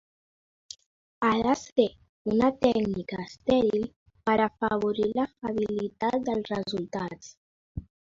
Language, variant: Catalan, Central